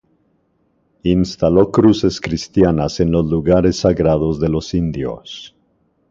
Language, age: Spanish, 50-59